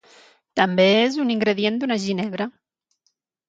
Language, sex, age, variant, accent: Catalan, female, 50-59, Nord-Occidental, Tortosí